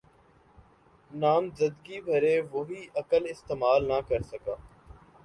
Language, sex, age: Urdu, male, 19-29